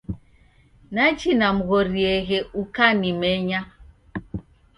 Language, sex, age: Taita, female, 60-69